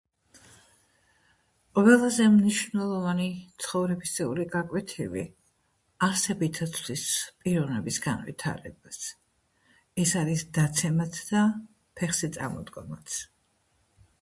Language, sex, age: Georgian, female, 60-69